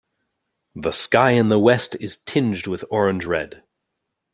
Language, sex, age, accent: English, male, 40-49, Canadian English